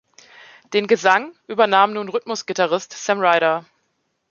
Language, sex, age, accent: German, female, 30-39, Deutschland Deutsch